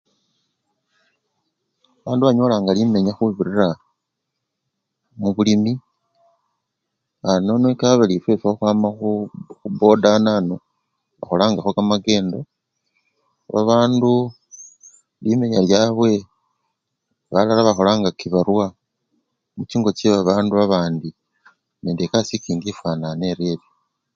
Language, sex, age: Luyia, male, 50-59